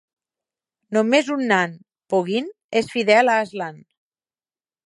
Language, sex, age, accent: Catalan, female, 50-59, Ebrenc